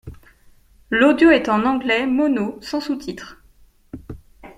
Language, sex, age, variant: French, female, 19-29, Français de métropole